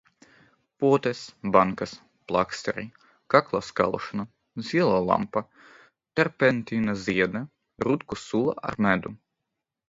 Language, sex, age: Latvian, male, 19-29